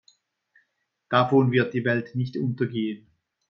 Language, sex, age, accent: German, male, 50-59, Schweizerdeutsch